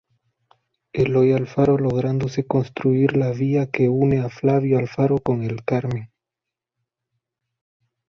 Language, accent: Spanish, América central